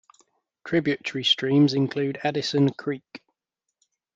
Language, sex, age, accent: English, male, 30-39, England English